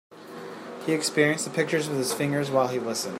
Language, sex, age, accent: English, male, 30-39, United States English